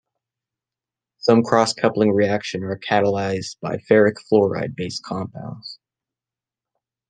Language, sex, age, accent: English, male, 19-29, United States English